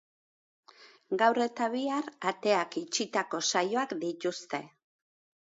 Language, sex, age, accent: Basque, female, 50-59, Erdialdekoa edo Nafarra (Gipuzkoa, Nafarroa)